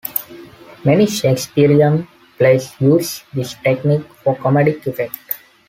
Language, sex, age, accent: English, male, 19-29, India and South Asia (India, Pakistan, Sri Lanka)